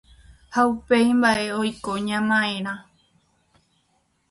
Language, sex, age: Guarani, female, 19-29